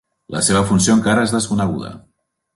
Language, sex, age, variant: Catalan, male, 40-49, Central